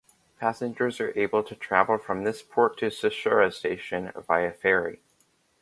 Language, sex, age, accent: English, male, under 19, United States English